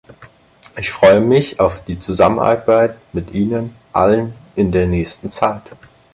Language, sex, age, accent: German, male, under 19, Deutschland Deutsch